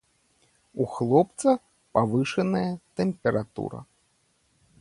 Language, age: Belarusian, 30-39